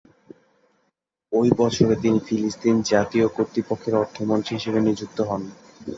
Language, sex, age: Bengali, male, 19-29